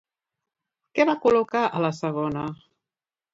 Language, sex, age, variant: Catalan, female, 50-59, Central